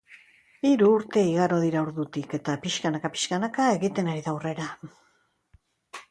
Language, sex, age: Basque, female, 60-69